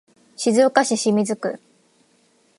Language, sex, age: Japanese, female, 19-29